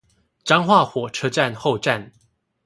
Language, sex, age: Chinese, male, 40-49